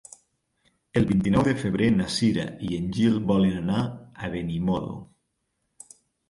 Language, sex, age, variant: Catalan, male, 40-49, Nord-Occidental